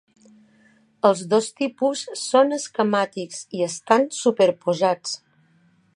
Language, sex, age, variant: Catalan, female, 50-59, Balear